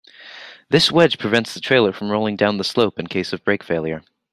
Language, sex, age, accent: English, male, under 19, United States English